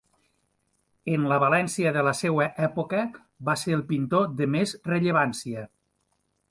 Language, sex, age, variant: Catalan, male, 50-59, Nord-Occidental